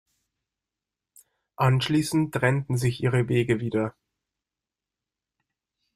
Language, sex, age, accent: German, male, 30-39, Deutschland Deutsch